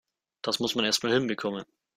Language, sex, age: German, male, under 19